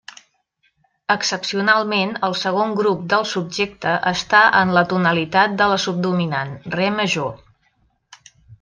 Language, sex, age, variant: Catalan, female, 30-39, Central